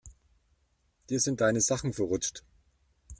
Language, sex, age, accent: German, male, 40-49, Deutschland Deutsch